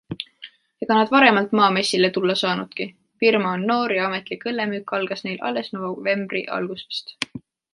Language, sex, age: Estonian, female, 19-29